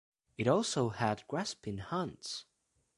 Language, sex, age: English, male, under 19